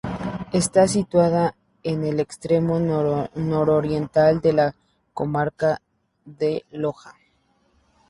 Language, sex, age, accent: Spanish, female, 19-29, México